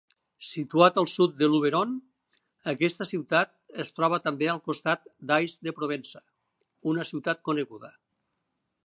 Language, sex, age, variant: Catalan, male, 60-69, Nord-Occidental